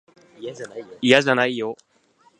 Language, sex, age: Japanese, male, 19-29